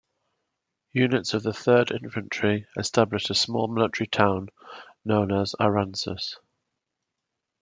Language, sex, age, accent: English, male, 40-49, England English